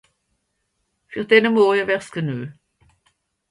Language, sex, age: Swiss German, female, 60-69